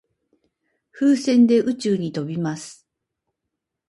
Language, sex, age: Japanese, female, 60-69